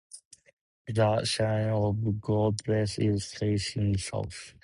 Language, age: English, 19-29